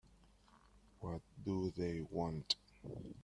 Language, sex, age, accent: English, male, 30-39, United States English